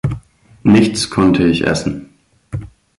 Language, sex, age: German, male, 19-29